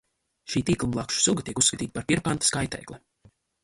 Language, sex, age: Latvian, male, 19-29